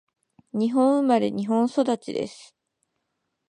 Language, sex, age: Japanese, female, 19-29